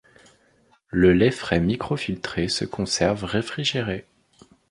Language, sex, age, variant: French, male, 30-39, Français de métropole